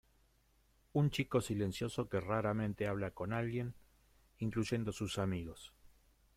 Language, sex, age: Spanish, male, 50-59